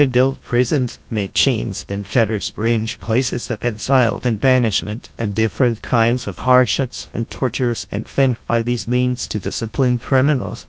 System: TTS, GlowTTS